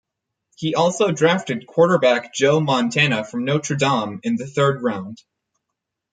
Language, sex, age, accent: English, male, 19-29, United States English